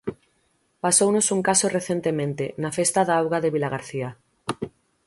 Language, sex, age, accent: Galician, female, 19-29, Central (gheada); Oriental (común en zona oriental)